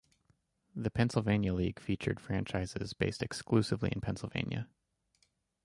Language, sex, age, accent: English, male, 19-29, United States English